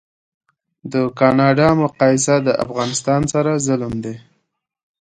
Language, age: Pashto, 19-29